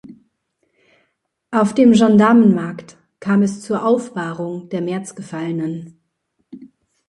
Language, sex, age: German, female, 19-29